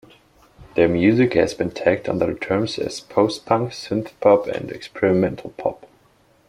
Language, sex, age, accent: English, male, 19-29, United States English